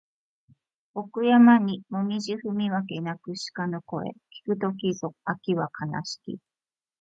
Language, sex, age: Japanese, female, 40-49